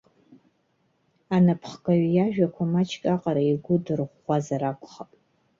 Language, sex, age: Abkhazian, female, 40-49